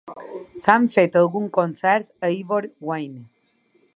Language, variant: Catalan, Balear